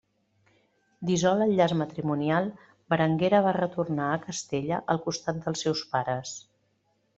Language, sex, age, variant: Catalan, female, 40-49, Central